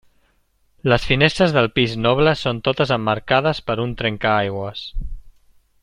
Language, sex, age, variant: Catalan, male, 19-29, Central